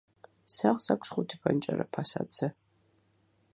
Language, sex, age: Georgian, female, 40-49